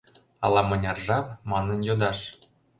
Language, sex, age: Mari, male, 19-29